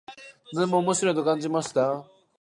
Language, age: Japanese, 19-29